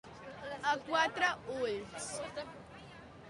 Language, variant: Catalan, Central